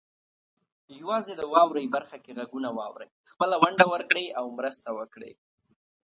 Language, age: Pashto, 19-29